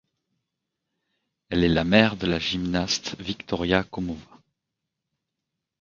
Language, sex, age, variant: French, male, 30-39, Français de métropole